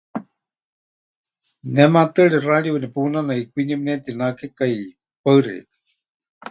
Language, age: Huichol, 50-59